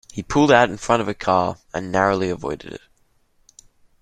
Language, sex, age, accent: English, male, under 19, Australian English